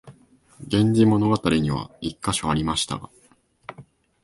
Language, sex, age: Japanese, male, 19-29